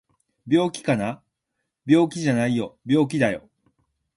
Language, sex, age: Japanese, male, 50-59